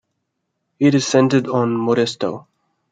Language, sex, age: English, male, 19-29